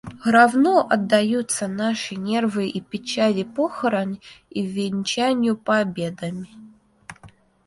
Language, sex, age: Russian, female, under 19